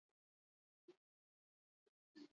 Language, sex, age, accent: Basque, female, 40-49, Mendebalekoa (Araba, Bizkaia, Gipuzkoako mendebaleko herri batzuk)